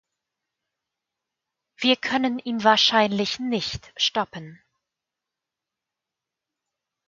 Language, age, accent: German, 19-29, Deutschland Deutsch